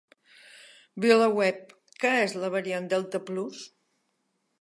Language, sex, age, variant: Catalan, female, 60-69, Balear